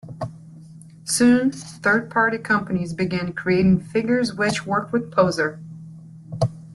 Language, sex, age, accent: English, female, 19-29, United States English